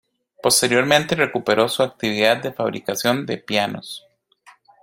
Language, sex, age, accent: Spanish, male, 30-39, América central